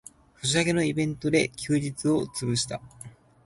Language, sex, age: Japanese, male, 19-29